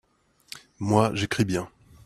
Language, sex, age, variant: French, male, 30-39, Français de métropole